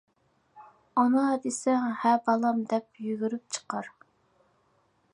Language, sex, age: Uyghur, female, 19-29